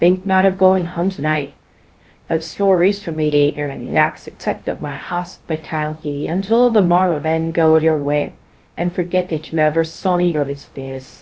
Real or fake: fake